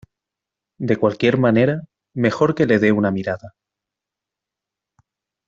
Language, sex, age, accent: Spanish, male, 30-39, España: Centro-Sur peninsular (Madrid, Toledo, Castilla-La Mancha)